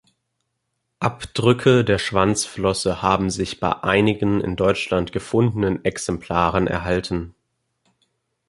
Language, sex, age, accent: German, male, 19-29, Deutschland Deutsch